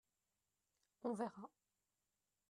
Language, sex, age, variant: French, female, 30-39, Français de métropole